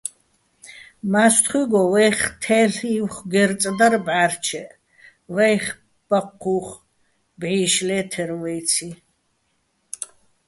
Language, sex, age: Bats, female, 60-69